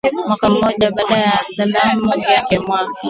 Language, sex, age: Swahili, female, 19-29